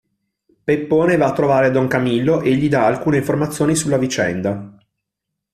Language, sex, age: Italian, male, 40-49